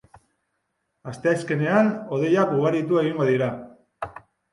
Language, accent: Basque, Mendebalekoa (Araba, Bizkaia, Gipuzkoako mendebaleko herri batzuk)